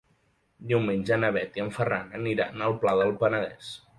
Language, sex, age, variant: Catalan, male, 19-29, Nord-Occidental